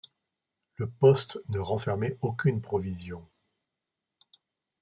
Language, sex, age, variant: French, male, 60-69, Français de métropole